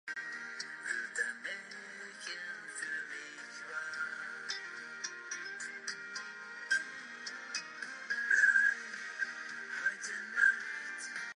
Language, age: English, 70-79